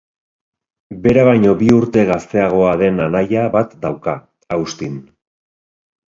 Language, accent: Basque, Erdialdekoa edo Nafarra (Gipuzkoa, Nafarroa)